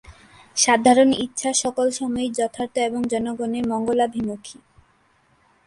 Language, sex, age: Bengali, female, under 19